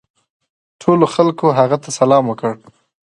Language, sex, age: Pashto, female, 19-29